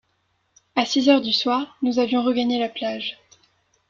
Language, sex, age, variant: French, female, 19-29, Français de métropole